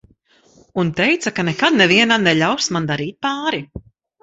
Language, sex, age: Latvian, female, 40-49